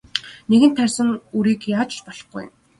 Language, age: Mongolian, 19-29